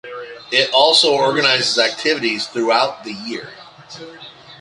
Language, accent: English, United States English